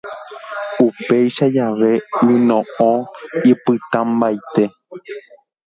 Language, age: Guarani, 19-29